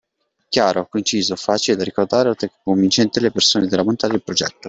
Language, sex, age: Italian, male, 19-29